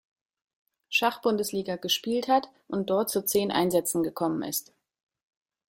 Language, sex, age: German, female, 30-39